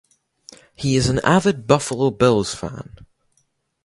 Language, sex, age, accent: English, male, under 19, Scottish English